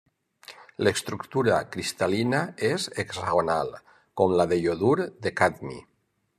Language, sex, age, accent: Catalan, male, 50-59, valencià